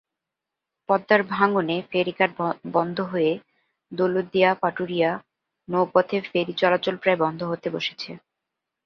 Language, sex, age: Bengali, female, 19-29